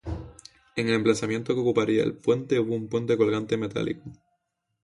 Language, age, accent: Spanish, 19-29, España: Islas Canarias